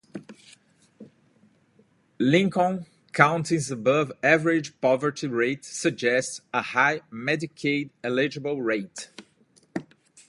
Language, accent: English, United States English